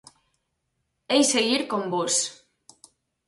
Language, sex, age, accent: Galician, female, 19-29, Normativo (estándar)